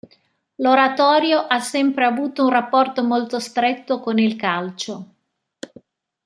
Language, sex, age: Italian, female, 40-49